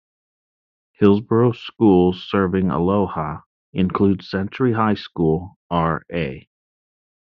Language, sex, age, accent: English, male, 40-49, United States English